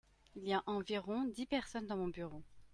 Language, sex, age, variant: French, female, 30-39, Français de métropole